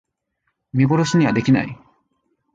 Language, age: Japanese, 19-29